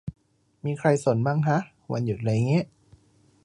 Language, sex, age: Thai, male, 19-29